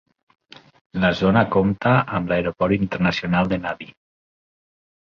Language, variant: Catalan, Nord-Occidental